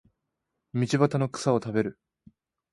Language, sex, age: Japanese, male, 19-29